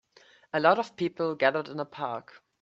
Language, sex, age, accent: English, male, 19-29, United States English